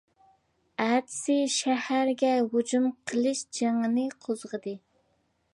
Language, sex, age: Uyghur, female, 19-29